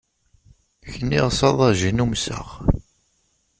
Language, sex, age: Kabyle, male, 30-39